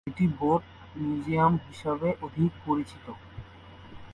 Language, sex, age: Bengali, male, 19-29